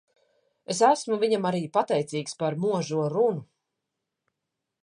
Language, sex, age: Latvian, female, 30-39